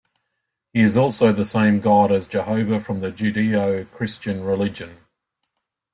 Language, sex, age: English, male, 50-59